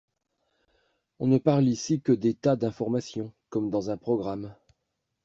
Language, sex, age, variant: French, male, 50-59, Français de métropole